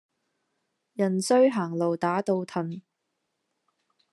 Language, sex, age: Cantonese, female, 30-39